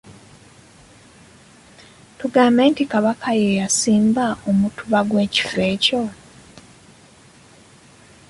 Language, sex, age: Ganda, female, 19-29